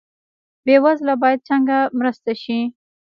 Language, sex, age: Pashto, female, 19-29